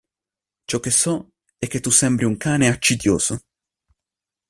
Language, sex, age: Italian, male, 19-29